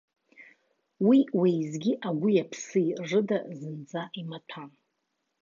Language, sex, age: Abkhazian, female, 40-49